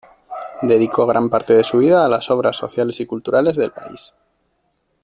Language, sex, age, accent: Spanish, male, 40-49, España: Norte peninsular (Asturias, Castilla y León, Cantabria, País Vasco, Navarra, Aragón, La Rioja, Guadalajara, Cuenca)